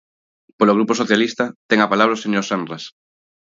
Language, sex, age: Galician, male, 30-39